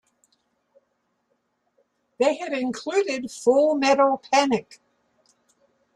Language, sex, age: English, female, 70-79